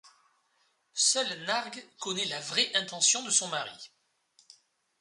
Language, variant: French, Français de métropole